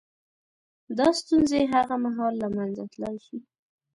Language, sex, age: Pashto, male, 19-29